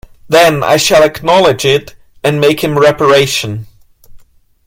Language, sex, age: English, male, 19-29